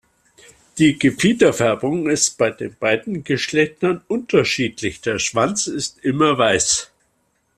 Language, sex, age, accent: German, male, 60-69, Deutschland Deutsch